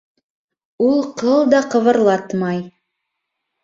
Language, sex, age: Bashkir, female, 19-29